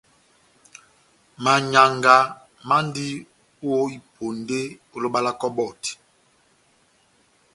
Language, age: Batanga, 50-59